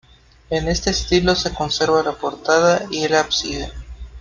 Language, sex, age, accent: Spanish, male, 19-29, México